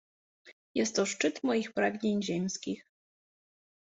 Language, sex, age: Polish, female, 30-39